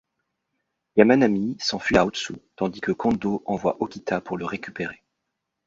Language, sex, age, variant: French, male, 30-39, Français de métropole